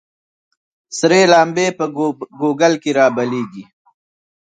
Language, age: Pashto, 30-39